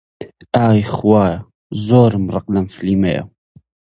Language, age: Central Kurdish, 19-29